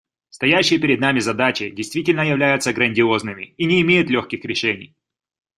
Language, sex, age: Russian, male, 30-39